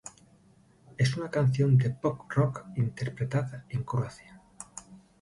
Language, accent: Spanish, España: Norte peninsular (Asturias, Castilla y León, Cantabria, País Vasco, Navarra, Aragón, La Rioja, Guadalajara, Cuenca)